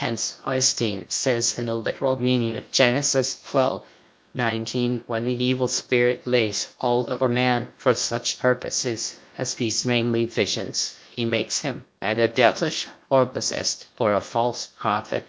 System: TTS, GlowTTS